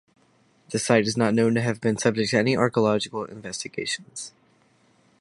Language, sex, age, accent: English, male, under 19, United States English